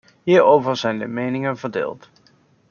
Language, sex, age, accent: Dutch, male, 30-39, Nederlands Nederlands